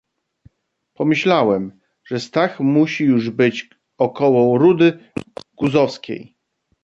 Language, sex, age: Polish, male, 40-49